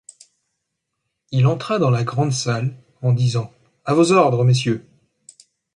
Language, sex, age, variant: French, male, 19-29, Français de métropole